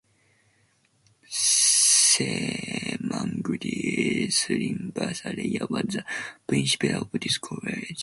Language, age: English, under 19